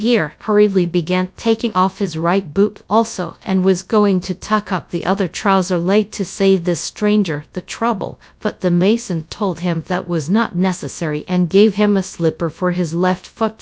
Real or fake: fake